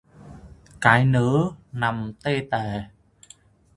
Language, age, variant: Vietnamese, 19-29, Hà Nội